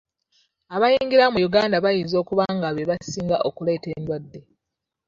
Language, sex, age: Ganda, female, 19-29